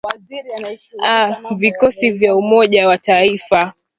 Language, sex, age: Swahili, female, 19-29